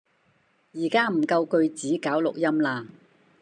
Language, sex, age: Cantonese, female, 60-69